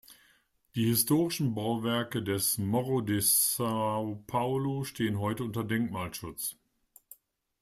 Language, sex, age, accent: German, male, 60-69, Deutschland Deutsch